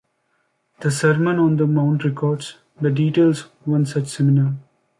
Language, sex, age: English, male, 19-29